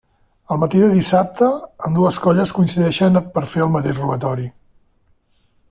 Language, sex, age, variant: Catalan, male, 60-69, Central